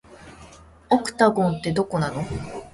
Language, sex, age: Japanese, female, 19-29